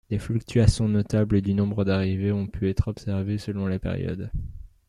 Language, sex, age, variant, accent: French, male, under 19, Français d'Europe, Français de Belgique